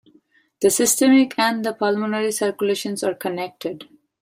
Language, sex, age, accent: English, female, 30-39, India and South Asia (India, Pakistan, Sri Lanka)